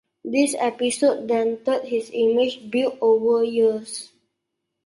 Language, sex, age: English, male, under 19